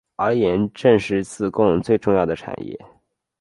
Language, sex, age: Chinese, male, under 19